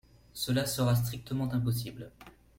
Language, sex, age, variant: French, male, 19-29, Français de métropole